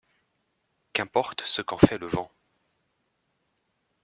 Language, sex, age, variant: French, male, 30-39, Français de métropole